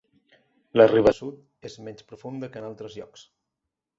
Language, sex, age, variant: Catalan, male, 30-39, Central